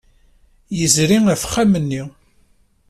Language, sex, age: Kabyle, male, 40-49